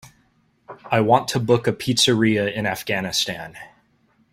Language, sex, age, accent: English, male, 30-39, United States English